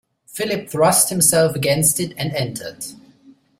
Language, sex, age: English, male, 30-39